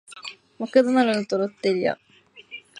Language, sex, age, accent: Japanese, female, 19-29, 東京